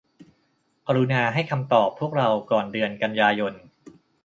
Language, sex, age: Thai, male, 30-39